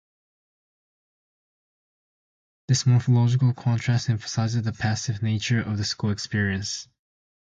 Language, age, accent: English, under 19, United States English